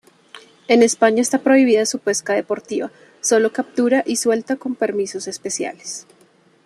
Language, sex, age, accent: Spanish, female, 30-39, Caribe: Cuba, Venezuela, Puerto Rico, República Dominicana, Panamá, Colombia caribeña, México caribeño, Costa del golfo de México